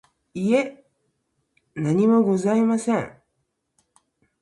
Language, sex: Japanese, female